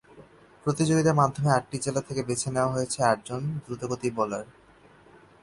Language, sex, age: Bengali, male, 19-29